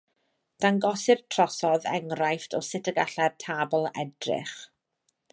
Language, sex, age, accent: Welsh, female, 30-39, Y Deyrnas Unedig Cymraeg